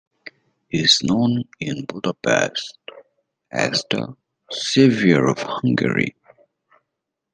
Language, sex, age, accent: English, male, 19-29, United States English